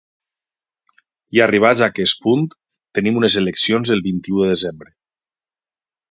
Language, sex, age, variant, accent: Catalan, male, 40-49, Valencià septentrional, valencià